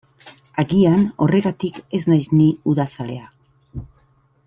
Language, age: Basque, 50-59